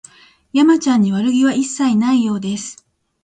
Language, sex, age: Japanese, female, 30-39